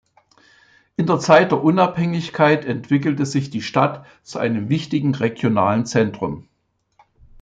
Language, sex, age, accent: German, male, 70-79, Deutschland Deutsch